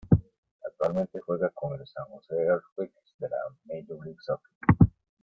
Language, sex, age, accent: Spanish, male, 50-59, América central